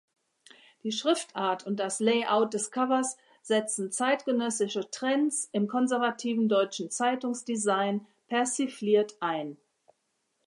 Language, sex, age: German, female, 60-69